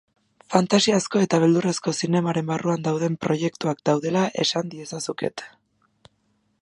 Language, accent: Basque, Erdialdekoa edo Nafarra (Gipuzkoa, Nafarroa)